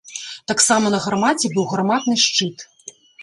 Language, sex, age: Belarusian, female, 40-49